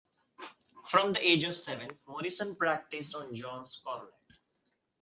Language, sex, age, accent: English, male, 19-29, India and South Asia (India, Pakistan, Sri Lanka)